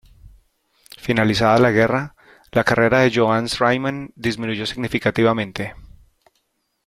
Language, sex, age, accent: Spanish, male, 30-39, Caribe: Cuba, Venezuela, Puerto Rico, República Dominicana, Panamá, Colombia caribeña, México caribeño, Costa del golfo de México